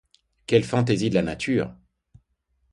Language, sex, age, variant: French, male, 50-59, Français de métropole